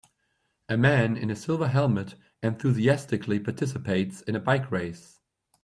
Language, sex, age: English, male, 30-39